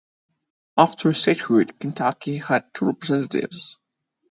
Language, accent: English, United States English